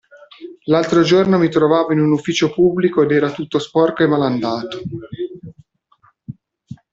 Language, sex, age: Italian, male, 30-39